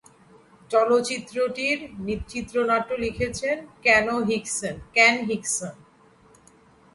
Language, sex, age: Bengali, female, 40-49